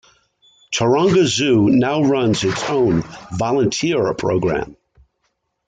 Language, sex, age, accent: English, male, 50-59, United States English